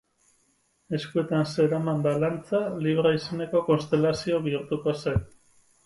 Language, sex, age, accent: Basque, male, 30-39, Mendebalekoa (Araba, Bizkaia, Gipuzkoako mendebaleko herri batzuk)